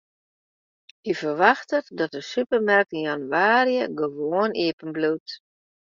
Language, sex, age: Western Frisian, female, 50-59